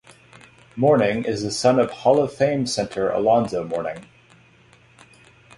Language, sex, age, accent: English, male, 19-29, United States English